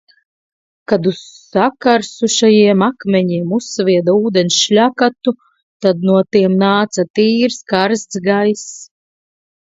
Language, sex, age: Latvian, female, 30-39